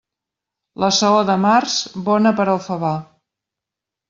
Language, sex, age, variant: Catalan, female, 50-59, Central